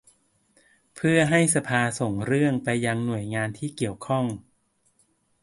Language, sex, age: Thai, male, 40-49